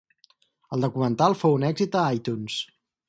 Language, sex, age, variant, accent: Catalan, male, 30-39, Central, central